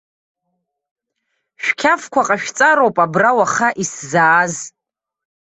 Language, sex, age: Abkhazian, female, 30-39